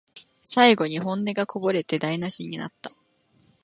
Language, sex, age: Japanese, female, 19-29